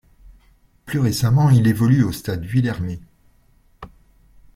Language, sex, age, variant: French, male, 40-49, Français de métropole